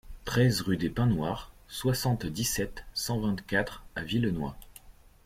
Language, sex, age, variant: French, male, 30-39, Français de métropole